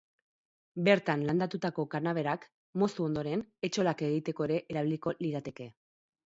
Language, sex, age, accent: Basque, female, 40-49, Mendebalekoa (Araba, Bizkaia, Gipuzkoako mendebaleko herri batzuk)